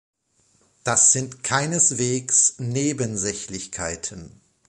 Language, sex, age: German, male, 40-49